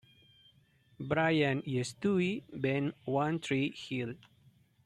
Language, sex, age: Spanish, male, 30-39